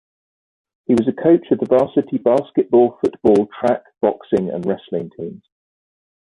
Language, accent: English, England English